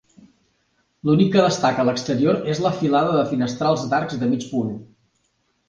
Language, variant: Catalan, Central